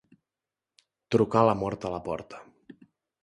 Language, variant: Catalan, Central